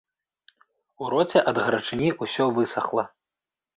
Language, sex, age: Belarusian, male, 30-39